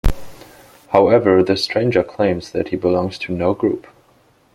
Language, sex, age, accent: English, male, 19-29, United States English